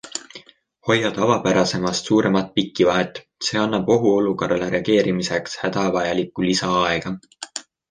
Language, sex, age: Estonian, male, 19-29